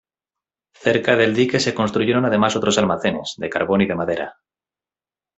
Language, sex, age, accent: Spanish, male, 19-29, España: Norte peninsular (Asturias, Castilla y León, Cantabria, País Vasco, Navarra, Aragón, La Rioja, Guadalajara, Cuenca)